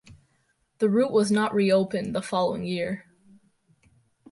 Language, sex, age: English, female, under 19